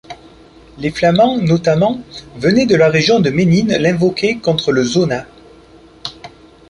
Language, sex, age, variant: French, male, 40-49, Français de métropole